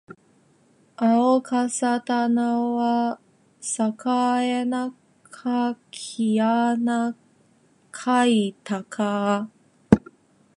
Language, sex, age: Japanese, female, 19-29